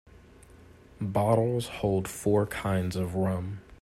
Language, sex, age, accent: English, male, 19-29, United States English